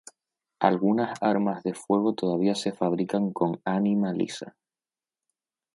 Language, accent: Spanish, España: Islas Canarias